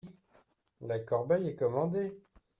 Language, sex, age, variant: French, male, 30-39, Français de métropole